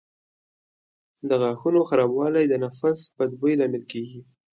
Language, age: Pashto, 19-29